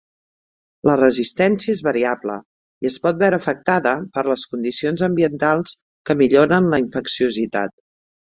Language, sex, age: Catalan, female, 50-59